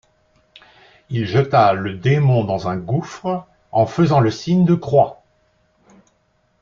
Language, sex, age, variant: French, male, 60-69, Français de métropole